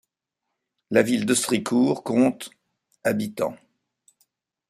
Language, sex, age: French, male, 60-69